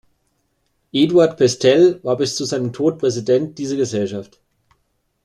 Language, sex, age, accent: German, male, 30-39, Deutschland Deutsch